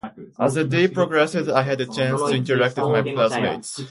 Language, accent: English, United States English